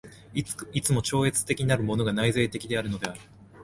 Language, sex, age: Japanese, male, 19-29